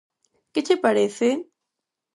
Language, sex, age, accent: Galician, female, under 19, Neofalante